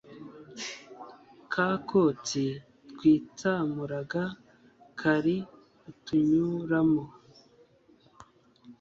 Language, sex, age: Kinyarwanda, male, 30-39